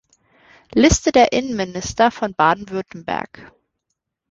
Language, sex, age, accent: German, female, 19-29, Deutschland Deutsch